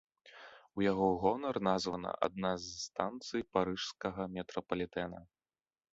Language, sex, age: Belarusian, male, 30-39